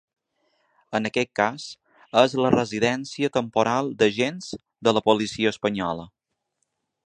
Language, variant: Catalan, Balear